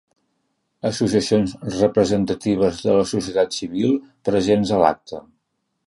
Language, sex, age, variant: Catalan, male, 50-59, Central